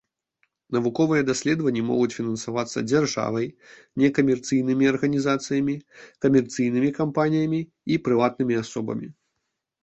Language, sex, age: Belarusian, male, 19-29